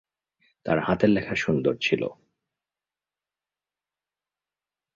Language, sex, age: Bengali, male, 40-49